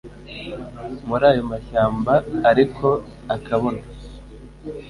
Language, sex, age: Kinyarwanda, male, 19-29